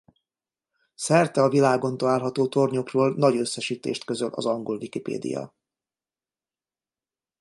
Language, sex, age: Hungarian, male, 50-59